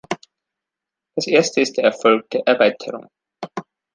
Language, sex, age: German, male, 40-49